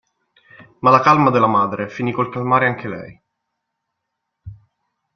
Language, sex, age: Italian, male, 19-29